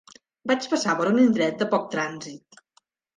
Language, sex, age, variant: Catalan, female, 50-59, Nord-Occidental